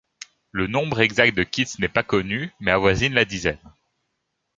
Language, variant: French, Français de métropole